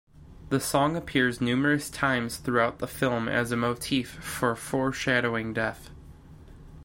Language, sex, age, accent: English, male, 19-29, United States English